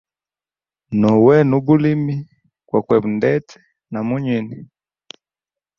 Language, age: Hemba, 19-29